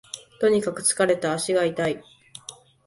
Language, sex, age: Japanese, female, 19-29